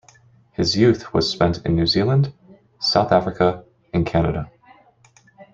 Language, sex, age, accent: English, male, 30-39, United States English